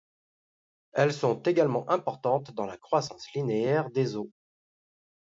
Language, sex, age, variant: French, male, 40-49, Français de métropole